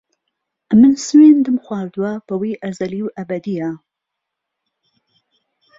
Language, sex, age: Central Kurdish, female, 30-39